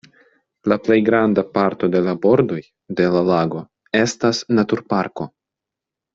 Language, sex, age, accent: Esperanto, male, under 19, Internacia